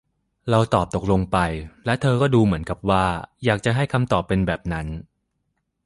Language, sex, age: Thai, male, 19-29